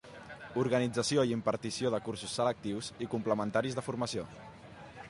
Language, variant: Catalan, Central